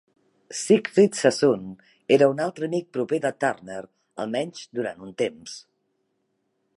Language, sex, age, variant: Catalan, female, 50-59, Central